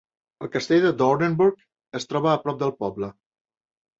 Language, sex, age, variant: Catalan, male, 60-69, Central